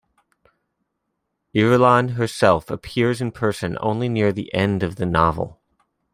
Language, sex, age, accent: English, male, 30-39, United States English